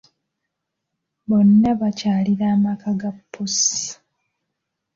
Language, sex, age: Ganda, female, 19-29